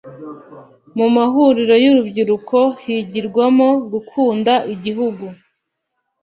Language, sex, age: Kinyarwanda, female, 19-29